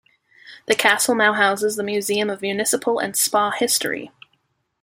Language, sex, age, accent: English, female, 19-29, United States English